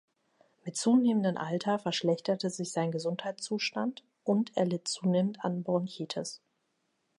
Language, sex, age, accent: German, female, 40-49, Deutschland Deutsch